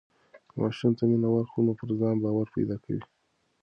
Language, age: Pashto, 30-39